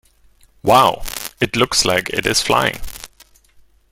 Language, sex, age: English, male, 19-29